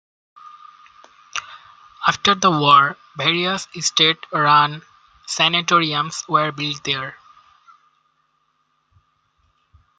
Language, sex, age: English, male, 19-29